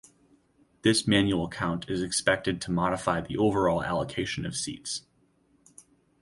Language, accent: English, United States English